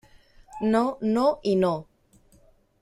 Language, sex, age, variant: Catalan, female, 30-39, Central